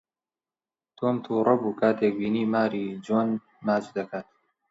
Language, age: Central Kurdish, 19-29